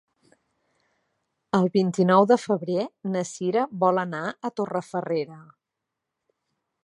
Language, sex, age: Catalan, female, 40-49